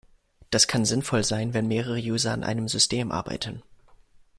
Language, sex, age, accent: German, male, 19-29, Deutschland Deutsch